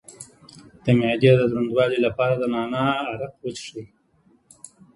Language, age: Pashto, 40-49